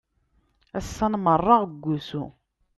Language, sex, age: Kabyle, female, 19-29